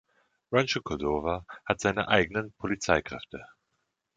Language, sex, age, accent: German, male, 30-39, Deutschland Deutsch